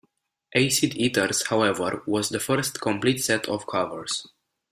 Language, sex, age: English, male, under 19